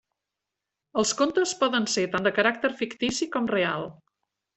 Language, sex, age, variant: Catalan, female, 40-49, Central